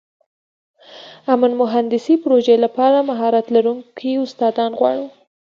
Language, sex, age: Pashto, female, 19-29